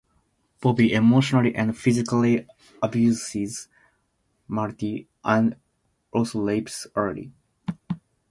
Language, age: English, 19-29